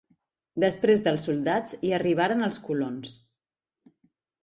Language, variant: Catalan, Central